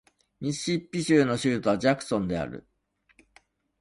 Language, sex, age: Japanese, male, 60-69